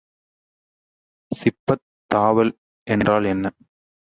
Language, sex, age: Tamil, male, 19-29